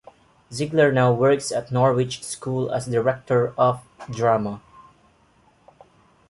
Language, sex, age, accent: English, male, 19-29, Filipino